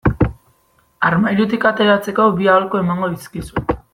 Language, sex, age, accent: Basque, female, 19-29, Mendebalekoa (Araba, Bizkaia, Gipuzkoako mendebaleko herri batzuk)